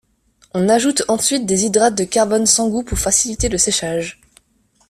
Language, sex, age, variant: French, female, 19-29, Français de métropole